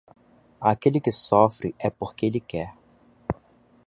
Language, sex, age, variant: Portuguese, male, 19-29, Portuguese (Brasil)